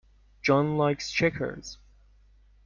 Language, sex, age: English, male, 19-29